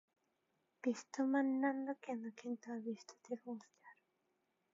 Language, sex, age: Japanese, female, 19-29